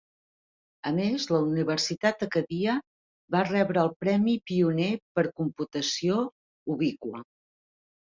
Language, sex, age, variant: Catalan, female, 50-59, Central